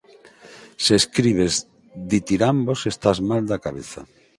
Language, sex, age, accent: Galician, male, 50-59, Normativo (estándar)